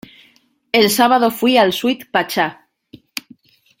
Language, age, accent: Spanish, 30-39, España: Norte peninsular (Asturias, Castilla y León, Cantabria, País Vasco, Navarra, Aragón, La Rioja, Guadalajara, Cuenca)